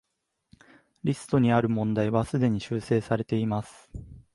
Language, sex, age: Japanese, male, 19-29